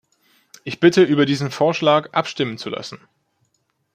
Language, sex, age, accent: German, male, 19-29, Deutschland Deutsch